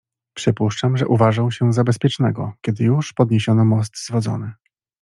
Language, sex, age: Polish, male, 40-49